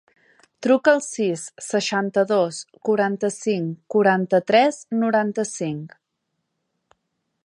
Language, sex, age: Catalan, female, 19-29